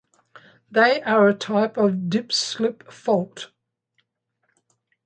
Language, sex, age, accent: English, female, 70-79, Australian English